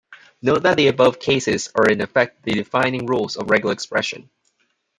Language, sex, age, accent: English, male, 19-29, United States English